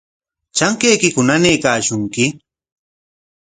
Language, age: Corongo Ancash Quechua, 40-49